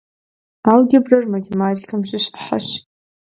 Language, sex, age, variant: Kabardian, female, under 19, Адыгэбзэ (Къэбэрдей, Кирил, псоми зэдай)